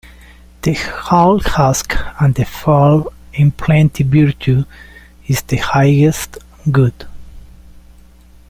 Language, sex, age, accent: English, male, 40-49, United States English